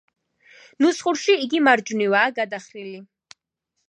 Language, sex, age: Georgian, female, 19-29